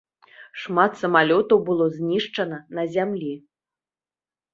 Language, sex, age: Belarusian, female, 30-39